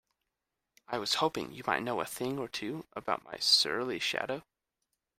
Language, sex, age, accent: English, male, under 19, United States English